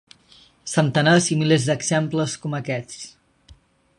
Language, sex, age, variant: Catalan, male, 19-29, Nord-Occidental